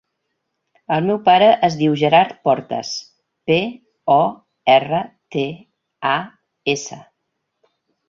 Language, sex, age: Catalan, female, 60-69